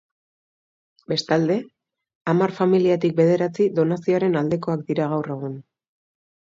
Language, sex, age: Basque, female, 30-39